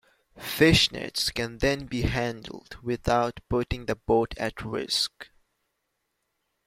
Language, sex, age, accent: English, male, 19-29, West Indies and Bermuda (Bahamas, Bermuda, Jamaica, Trinidad)